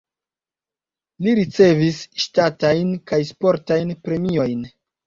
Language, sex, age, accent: Esperanto, male, 19-29, Internacia